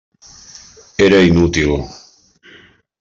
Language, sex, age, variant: Catalan, male, 50-59, Central